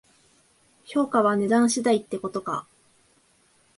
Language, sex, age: Japanese, female, 19-29